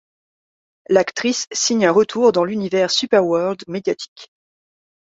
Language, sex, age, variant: French, female, 40-49, Français de métropole